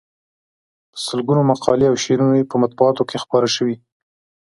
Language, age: Pashto, 30-39